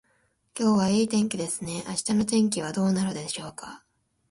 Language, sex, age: Japanese, female, 19-29